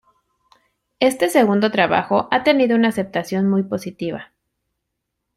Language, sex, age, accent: Spanish, female, 30-39, México